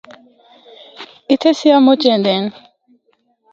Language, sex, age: Northern Hindko, female, 19-29